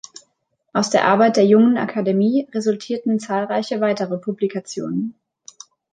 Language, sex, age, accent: German, female, 19-29, Deutschland Deutsch